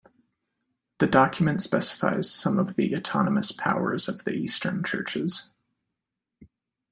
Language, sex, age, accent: English, male, 30-39, United States English